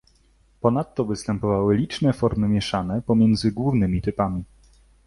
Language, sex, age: Polish, male, 19-29